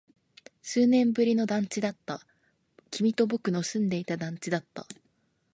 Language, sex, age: Japanese, female, under 19